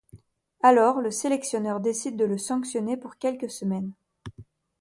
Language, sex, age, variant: French, female, 30-39, Français de métropole